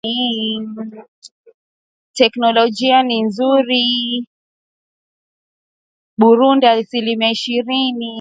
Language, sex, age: Swahili, female, 19-29